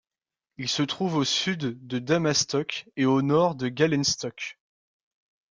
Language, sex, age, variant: French, male, 19-29, Français de métropole